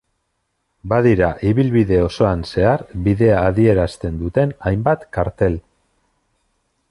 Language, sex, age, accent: Basque, male, 40-49, Mendebalekoa (Araba, Bizkaia, Gipuzkoako mendebaleko herri batzuk)